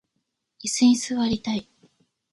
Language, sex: Japanese, female